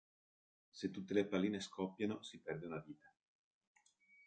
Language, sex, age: Italian, male, 40-49